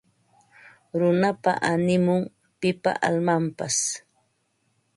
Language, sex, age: Ambo-Pasco Quechua, female, 60-69